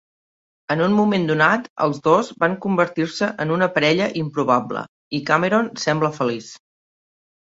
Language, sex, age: Catalan, female, 40-49